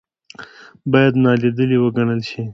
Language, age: Pashto, 19-29